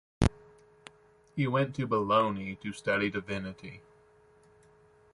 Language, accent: English, United States English